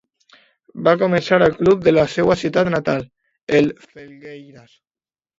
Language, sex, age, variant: Catalan, male, under 19, Alacantí